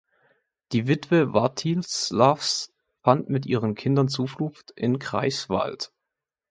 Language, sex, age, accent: German, male, 19-29, Deutschland Deutsch